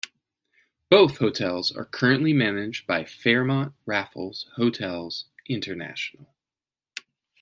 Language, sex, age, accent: English, male, 40-49, United States English